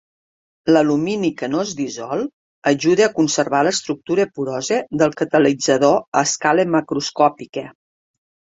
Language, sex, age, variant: Catalan, female, 50-59, Septentrional